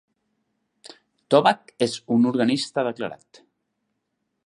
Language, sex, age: Catalan, male, 19-29